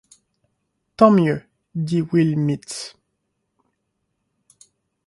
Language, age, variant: French, 19-29, Français de métropole